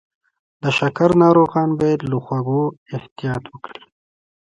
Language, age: Pashto, 19-29